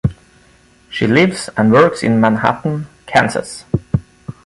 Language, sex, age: English, male, 30-39